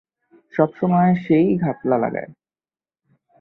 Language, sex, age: Bengali, male, 19-29